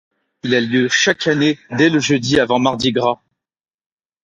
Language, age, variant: French, under 19, Français de métropole